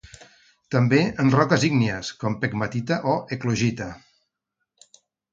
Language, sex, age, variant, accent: Catalan, male, 50-59, Central, central